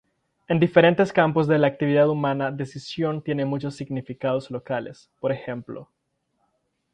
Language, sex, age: Spanish, female, 19-29